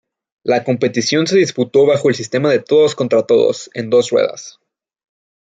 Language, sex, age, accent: Spanish, male, under 19, México